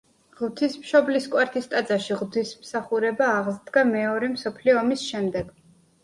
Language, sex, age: Georgian, female, 19-29